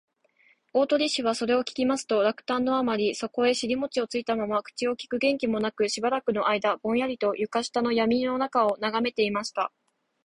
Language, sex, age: Japanese, female, 19-29